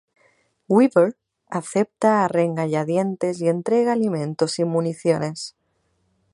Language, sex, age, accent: Spanish, female, 30-39, España: Norte peninsular (Asturias, Castilla y León, Cantabria, País Vasco, Navarra, Aragón, La Rioja, Guadalajara, Cuenca)